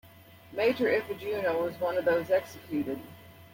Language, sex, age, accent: English, female, 40-49, United States English